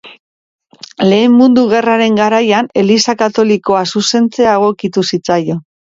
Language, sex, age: Basque, female, 50-59